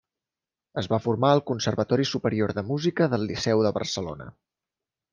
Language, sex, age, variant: Catalan, male, 30-39, Central